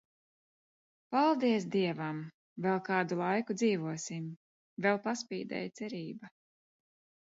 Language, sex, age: Latvian, female, 40-49